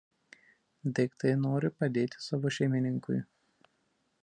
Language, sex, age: Lithuanian, male, 30-39